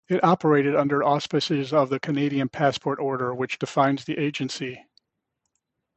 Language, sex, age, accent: English, male, 60-69, United States English